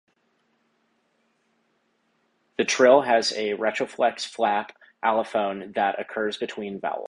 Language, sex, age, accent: English, male, 30-39, United States English